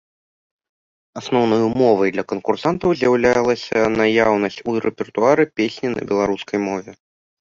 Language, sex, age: Belarusian, male, under 19